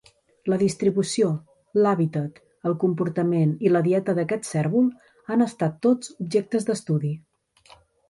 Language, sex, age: Catalan, female, 50-59